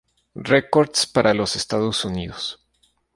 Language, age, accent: Spanish, 30-39, México